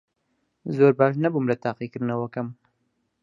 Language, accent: Central Kurdish, سۆرانی